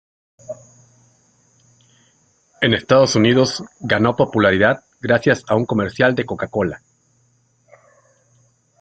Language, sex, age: Spanish, male, 40-49